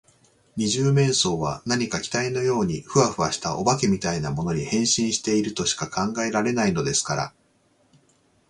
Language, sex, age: Japanese, male, 40-49